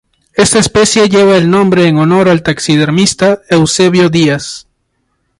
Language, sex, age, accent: Spanish, male, 19-29, Andino-Pacífico: Colombia, Perú, Ecuador, oeste de Bolivia y Venezuela andina